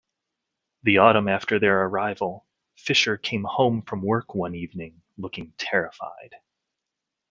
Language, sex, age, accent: English, male, 30-39, United States English